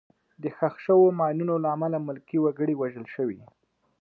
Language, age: Pashto, 19-29